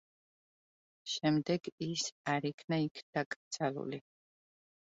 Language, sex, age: Georgian, female, 30-39